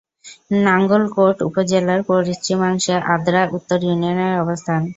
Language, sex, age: Bengali, female, 19-29